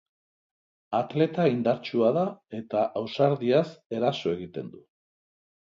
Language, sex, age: Basque, male, 60-69